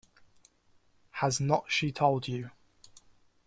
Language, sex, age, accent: English, male, under 19, England English